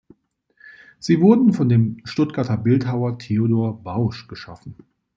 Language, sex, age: German, male, 30-39